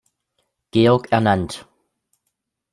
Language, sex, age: German, male, 30-39